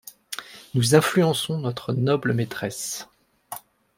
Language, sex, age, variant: French, male, 19-29, Français de métropole